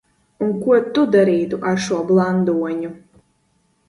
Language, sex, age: Latvian, female, 19-29